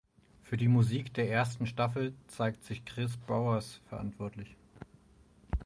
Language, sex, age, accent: German, male, 30-39, Deutschland Deutsch